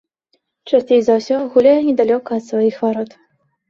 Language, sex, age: Belarusian, female, 19-29